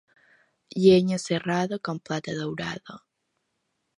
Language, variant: Catalan, Balear